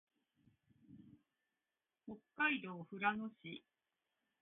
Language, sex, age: Japanese, female, 50-59